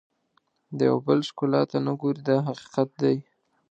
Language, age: Pashto, 19-29